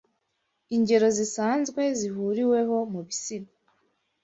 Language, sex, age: Kinyarwanda, female, 19-29